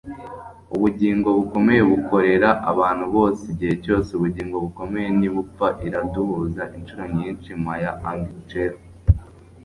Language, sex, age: Kinyarwanda, male, under 19